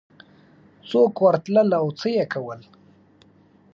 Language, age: Pashto, 30-39